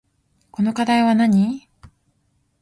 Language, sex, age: Japanese, female, 19-29